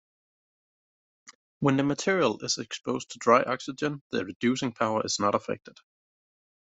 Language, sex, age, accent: English, male, 30-39, United States English